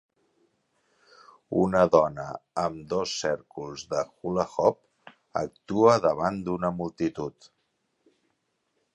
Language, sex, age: Catalan, male, 50-59